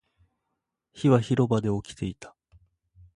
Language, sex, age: Japanese, male, under 19